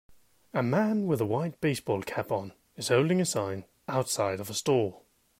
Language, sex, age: English, male, 19-29